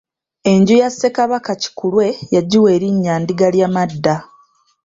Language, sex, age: Ganda, female, 19-29